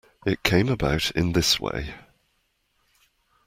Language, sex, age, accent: English, male, 60-69, England English